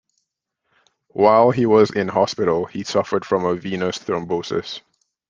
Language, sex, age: English, male, 30-39